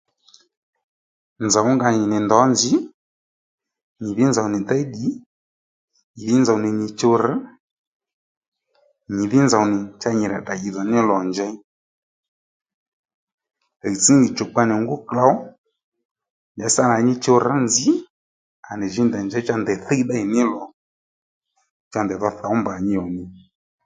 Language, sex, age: Lendu, male, 30-39